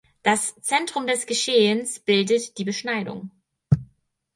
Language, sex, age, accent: German, female, 19-29, Deutschland Deutsch